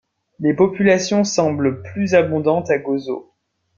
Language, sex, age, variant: French, male, 19-29, Français de métropole